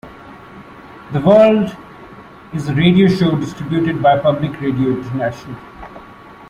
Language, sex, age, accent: English, male, 30-39, India and South Asia (India, Pakistan, Sri Lanka)